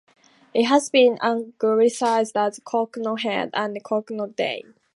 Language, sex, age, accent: English, female, under 19, England English